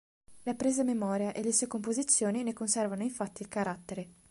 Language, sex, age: Italian, female, 19-29